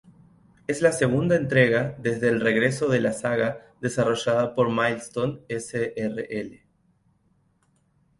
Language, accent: Spanish, Rioplatense: Argentina, Uruguay, este de Bolivia, Paraguay